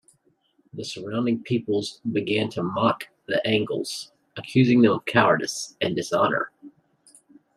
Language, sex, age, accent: English, male, 30-39, United States English